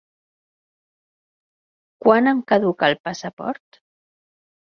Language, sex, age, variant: Catalan, female, 40-49, Central